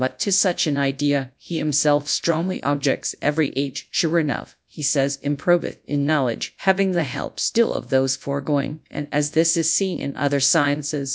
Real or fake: fake